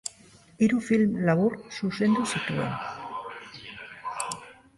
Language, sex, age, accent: Basque, male, 50-59, Mendebalekoa (Araba, Bizkaia, Gipuzkoako mendebaleko herri batzuk)